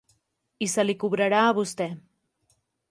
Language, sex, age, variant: Catalan, female, 19-29, Central